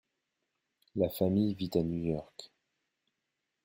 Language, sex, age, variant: French, male, 40-49, Français de métropole